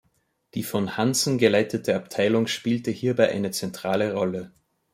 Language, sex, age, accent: German, male, 30-39, Österreichisches Deutsch